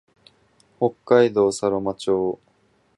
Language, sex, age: Japanese, male, 19-29